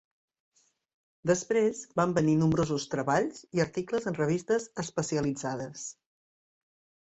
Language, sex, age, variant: Catalan, female, 50-59, Central